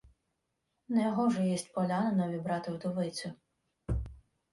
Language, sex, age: Ukrainian, female, 30-39